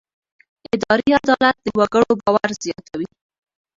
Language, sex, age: Pashto, female, 19-29